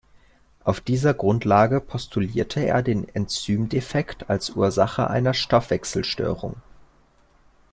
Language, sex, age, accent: German, male, 19-29, Deutschland Deutsch